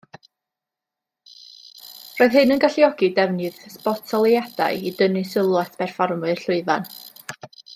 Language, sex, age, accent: Welsh, female, 19-29, Y Deyrnas Unedig Cymraeg